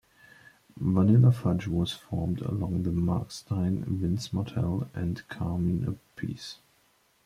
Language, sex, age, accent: English, male, 19-29, United States English